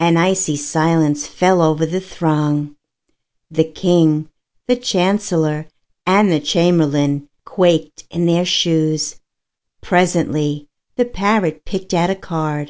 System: none